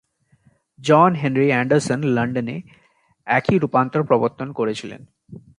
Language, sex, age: Bengali, male, 19-29